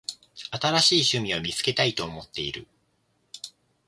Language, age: Japanese, 19-29